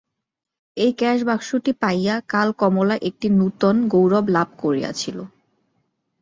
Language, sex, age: Bengali, female, 19-29